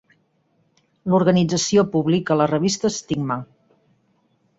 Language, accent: Catalan, Garrotxi